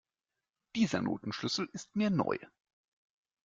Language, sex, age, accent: German, male, 30-39, Deutschland Deutsch